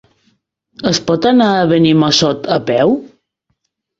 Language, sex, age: Catalan, female, 40-49